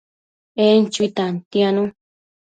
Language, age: Matsés, 30-39